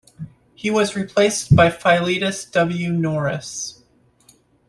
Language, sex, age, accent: English, female, 30-39, United States English